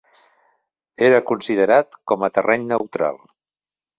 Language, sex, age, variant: Catalan, male, 60-69, Central